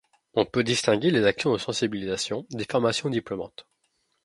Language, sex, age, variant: French, male, 19-29, Français de métropole